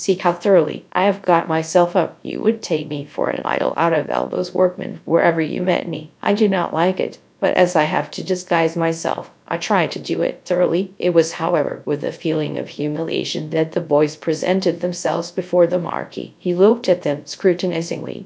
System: TTS, GradTTS